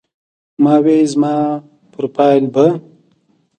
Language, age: Pashto, 19-29